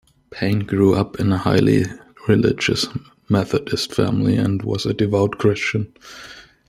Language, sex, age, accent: English, male, 19-29, United States English